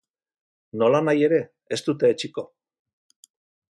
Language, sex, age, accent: Basque, male, 40-49, Mendebalekoa (Araba, Bizkaia, Gipuzkoako mendebaleko herri batzuk)